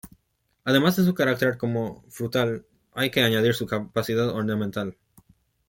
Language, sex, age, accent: Spanish, male, under 19, México